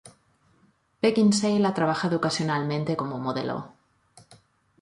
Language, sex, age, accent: Spanish, female, 40-49, España: Norte peninsular (Asturias, Castilla y León, Cantabria, País Vasco, Navarra, Aragón, La Rioja, Guadalajara, Cuenca)